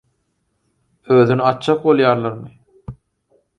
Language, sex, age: Turkmen, male, 30-39